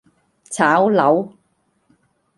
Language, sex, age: Cantonese, female, 60-69